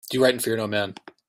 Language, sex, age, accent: English, male, 19-29, United States English